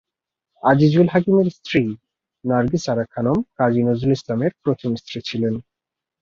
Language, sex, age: Bengali, male, 19-29